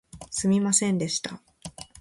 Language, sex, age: Japanese, female, 19-29